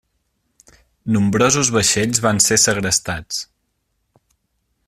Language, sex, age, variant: Catalan, male, 19-29, Central